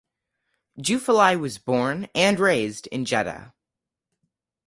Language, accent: English, United States English